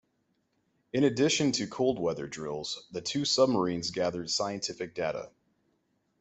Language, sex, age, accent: English, male, 30-39, United States English